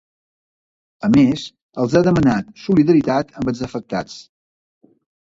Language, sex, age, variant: Catalan, male, 60-69, Balear